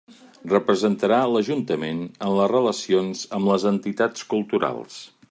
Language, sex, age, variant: Catalan, male, 50-59, Central